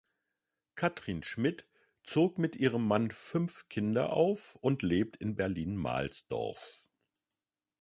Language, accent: German, Deutschland Deutsch